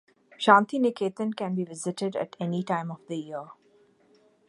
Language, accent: English, India and South Asia (India, Pakistan, Sri Lanka)